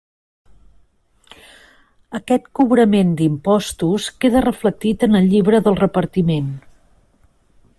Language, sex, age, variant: Catalan, female, 50-59, Central